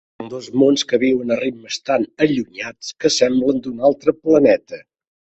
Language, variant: Catalan, Central